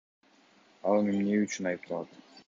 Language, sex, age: Kyrgyz, male, 19-29